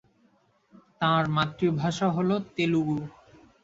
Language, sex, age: Bengali, male, 19-29